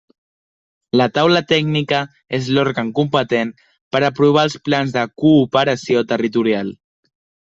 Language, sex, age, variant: Catalan, male, under 19, Central